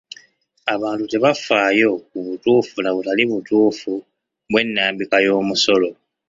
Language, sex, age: Ganda, male, 19-29